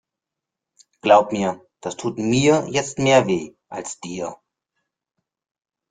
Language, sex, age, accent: German, male, 50-59, Deutschland Deutsch